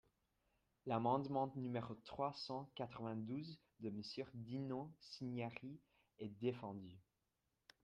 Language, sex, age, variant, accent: French, male, under 19, Français d'Amérique du Nord, Français du Canada